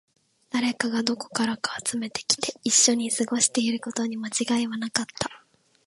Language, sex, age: Japanese, female, 19-29